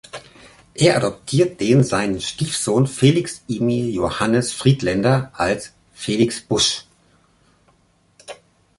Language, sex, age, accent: German, male, 50-59, Deutschland Deutsch